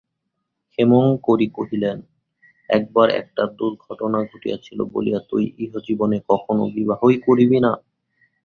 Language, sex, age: Bengali, male, 19-29